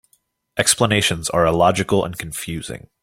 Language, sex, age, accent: English, male, 19-29, United States English